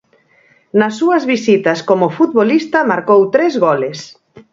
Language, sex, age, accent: Galician, female, 50-59, Normativo (estándar)